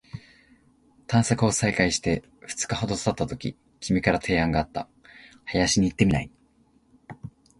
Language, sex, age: Japanese, male, 19-29